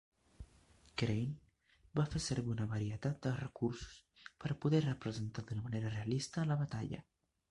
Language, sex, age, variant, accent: Catalan, male, under 19, Central, central